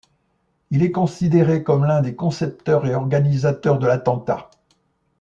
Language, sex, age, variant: French, male, 70-79, Français de métropole